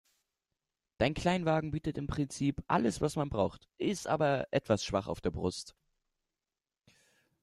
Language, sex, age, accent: German, male, under 19, Deutschland Deutsch